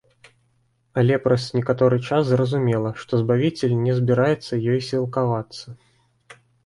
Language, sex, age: Belarusian, male, 30-39